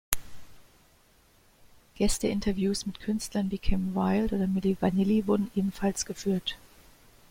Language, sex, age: German, female, 40-49